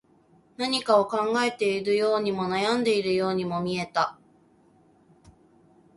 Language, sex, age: Japanese, female, 19-29